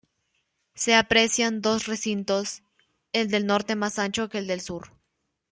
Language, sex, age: Spanish, female, under 19